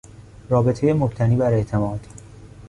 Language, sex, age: Persian, male, 19-29